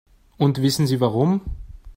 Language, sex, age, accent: German, male, 19-29, Österreichisches Deutsch